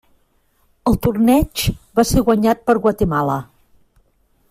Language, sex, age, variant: Catalan, female, 50-59, Central